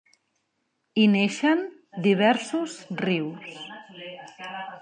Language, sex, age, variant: Catalan, female, 50-59, Central